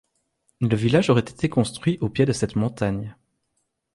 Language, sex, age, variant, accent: French, male, 30-39, Français d'Europe, Français de Belgique